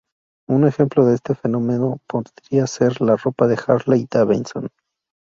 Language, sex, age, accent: Spanish, male, 19-29, México